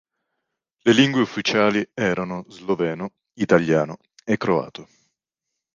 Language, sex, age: Italian, male, 19-29